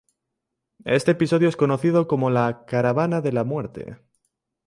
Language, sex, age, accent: Spanish, male, under 19, España: Centro-Sur peninsular (Madrid, Toledo, Castilla-La Mancha)